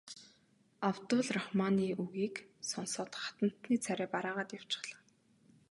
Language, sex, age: Mongolian, female, 19-29